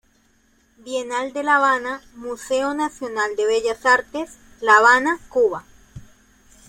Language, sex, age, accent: Spanish, female, 19-29, Caribe: Cuba, Venezuela, Puerto Rico, República Dominicana, Panamá, Colombia caribeña, México caribeño, Costa del golfo de México